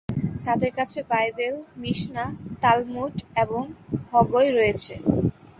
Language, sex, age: Bengali, female, 19-29